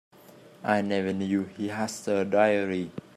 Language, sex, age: English, male, 19-29